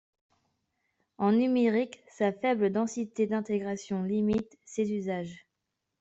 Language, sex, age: French, female, 19-29